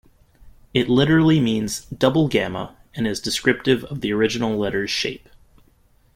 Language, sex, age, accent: English, male, 19-29, United States English